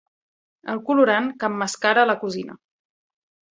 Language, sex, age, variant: Catalan, female, 30-39, Central